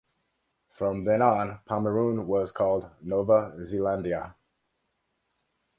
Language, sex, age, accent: English, male, 40-49, United States English